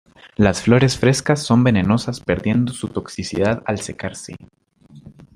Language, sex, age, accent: Spanish, male, under 19, América central